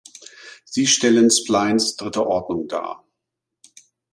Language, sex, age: German, male, 50-59